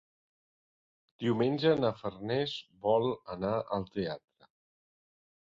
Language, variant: Catalan, Central